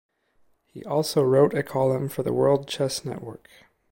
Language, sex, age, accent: English, male, 19-29, United States English